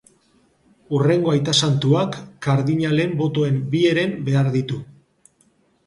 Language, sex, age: Basque, male, 50-59